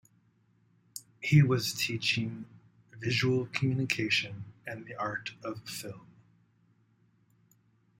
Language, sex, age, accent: English, male, 50-59, United States English